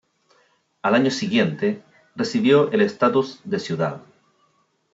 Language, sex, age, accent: Spanish, male, 30-39, Chileno: Chile, Cuyo